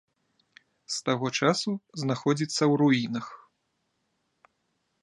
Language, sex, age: Belarusian, male, 40-49